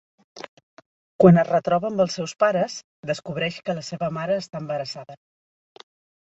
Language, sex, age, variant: Catalan, female, 40-49, Central